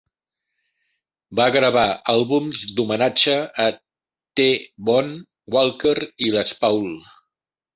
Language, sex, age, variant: Catalan, male, 60-69, Central